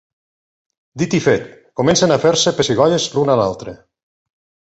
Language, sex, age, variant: Catalan, male, 50-59, Nord-Occidental